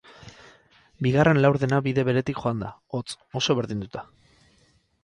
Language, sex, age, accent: Basque, male, 30-39, Mendebalekoa (Araba, Bizkaia, Gipuzkoako mendebaleko herri batzuk)